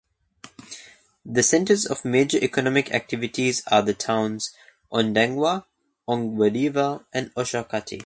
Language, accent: English, Australian English